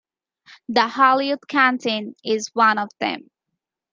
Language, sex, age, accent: English, female, 19-29, United States English